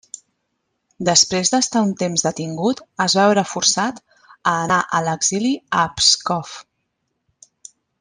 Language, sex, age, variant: Catalan, female, 40-49, Central